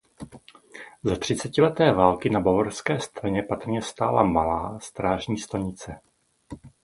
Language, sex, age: Czech, male, 50-59